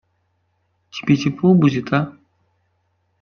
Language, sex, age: Russian, male, 19-29